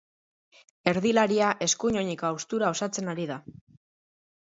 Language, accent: Basque, Mendebalekoa (Araba, Bizkaia, Gipuzkoako mendebaleko herri batzuk)